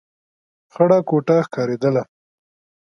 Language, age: Pashto, 19-29